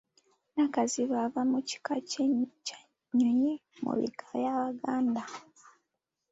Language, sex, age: Ganda, female, under 19